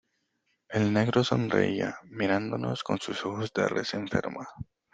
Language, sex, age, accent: Spanish, male, 19-29, Andino-Pacífico: Colombia, Perú, Ecuador, oeste de Bolivia y Venezuela andina